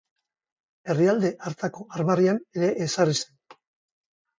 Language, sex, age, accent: Basque, male, 50-59, Mendebalekoa (Araba, Bizkaia, Gipuzkoako mendebaleko herri batzuk)